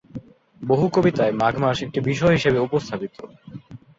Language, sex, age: Bengali, male, under 19